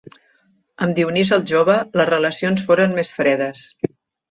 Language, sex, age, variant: Catalan, female, 60-69, Central